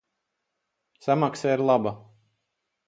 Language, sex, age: Latvian, male, 40-49